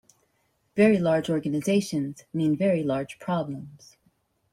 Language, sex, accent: English, female, United States English